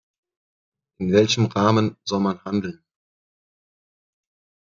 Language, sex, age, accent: German, male, 40-49, Deutschland Deutsch